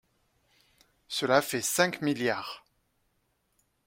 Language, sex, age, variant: French, male, 30-39, Français de métropole